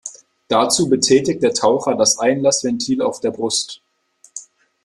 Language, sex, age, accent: German, male, 19-29, Deutschland Deutsch